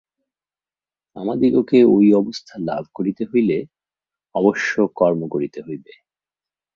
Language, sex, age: Bengali, male, 40-49